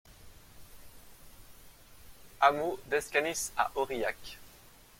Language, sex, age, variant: French, male, 30-39, Français de métropole